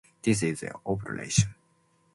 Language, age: English, 19-29